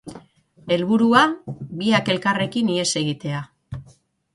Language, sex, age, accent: Basque, female, 40-49, Mendebalekoa (Araba, Bizkaia, Gipuzkoako mendebaleko herri batzuk)